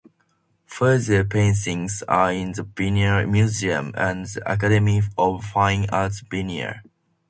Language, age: English, under 19